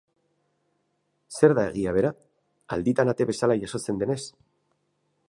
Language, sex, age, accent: Basque, male, 40-49, Mendebalekoa (Araba, Bizkaia, Gipuzkoako mendebaleko herri batzuk)